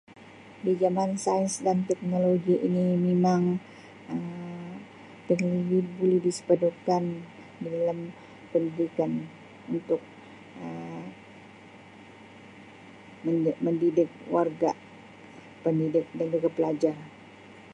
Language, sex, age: Sabah Malay, female, 60-69